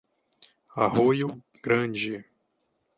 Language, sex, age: Portuguese, male, 30-39